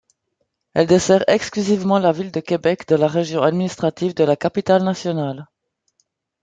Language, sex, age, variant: French, female, 40-49, Français de métropole